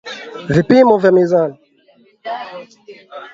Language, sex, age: Swahili, male, 19-29